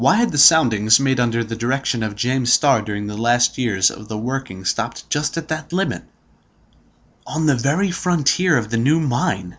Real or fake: real